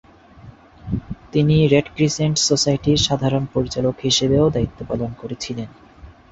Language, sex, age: Bengali, male, 19-29